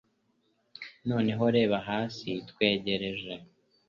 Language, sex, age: Kinyarwanda, male, 19-29